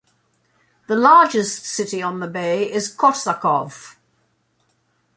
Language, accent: English, England English